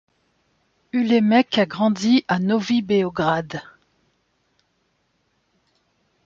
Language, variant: French, Français de métropole